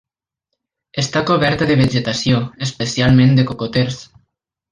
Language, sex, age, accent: Catalan, male, 19-29, valencià